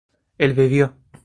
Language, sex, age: Spanish, male, 19-29